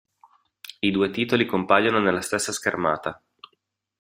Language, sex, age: Italian, male, 30-39